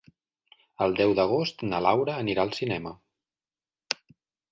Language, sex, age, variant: Catalan, male, 30-39, Central